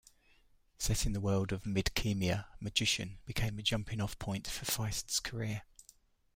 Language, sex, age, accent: English, male, 50-59, England English